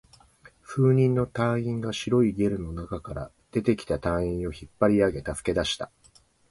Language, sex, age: Japanese, male, 50-59